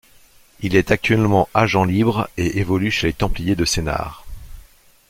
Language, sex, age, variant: French, male, 40-49, Français de métropole